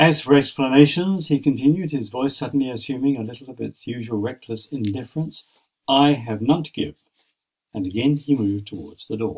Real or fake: real